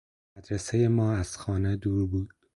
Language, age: Persian, 19-29